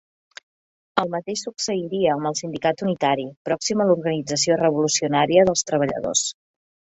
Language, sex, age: Catalan, female, 40-49